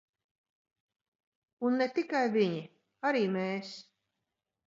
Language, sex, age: Latvian, female, 50-59